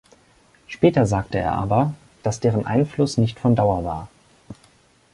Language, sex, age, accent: German, male, 19-29, Deutschland Deutsch